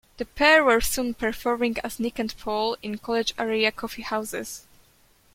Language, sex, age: English, female, under 19